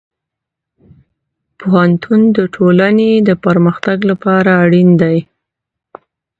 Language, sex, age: Pashto, female, 19-29